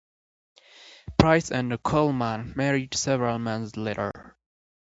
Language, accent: English, United States English